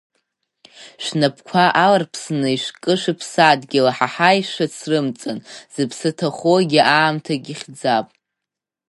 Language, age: Abkhazian, under 19